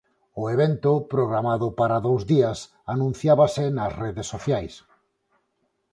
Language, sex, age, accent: Galician, male, 40-49, Normativo (estándar); Neofalante